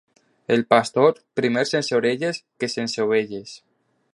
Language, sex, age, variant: Catalan, male, under 19, Alacantí